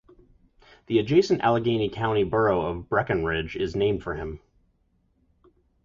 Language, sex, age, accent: English, male, 30-39, United States English